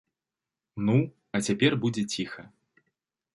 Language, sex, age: Belarusian, male, 19-29